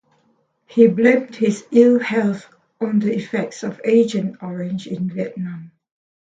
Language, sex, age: English, female, 50-59